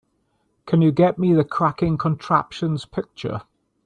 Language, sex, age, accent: English, male, 60-69, Welsh English